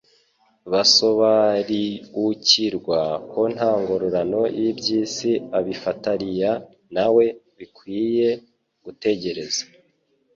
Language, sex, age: Kinyarwanda, male, 19-29